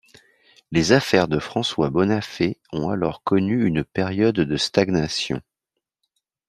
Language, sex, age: French, male, 40-49